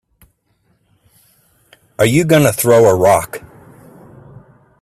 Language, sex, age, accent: English, male, 50-59, United States English